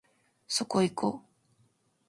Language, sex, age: Japanese, female, under 19